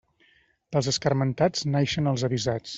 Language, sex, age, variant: Catalan, male, 40-49, Central